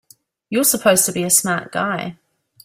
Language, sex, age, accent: English, female, 30-39, New Zealand English